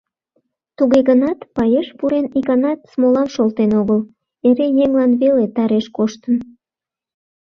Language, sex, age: Mari, female, 19-29